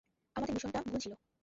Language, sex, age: Bengali, female, 19-29